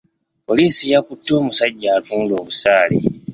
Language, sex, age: Ganda, male, 19-29